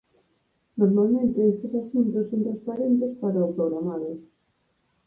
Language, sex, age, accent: Galician, female, 30-39, Normativo (estándar)